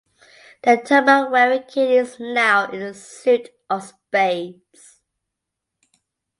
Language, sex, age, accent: English, female, 40-49, Scottish English